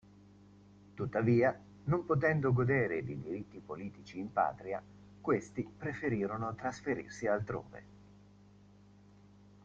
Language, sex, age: Italian, male, 40-49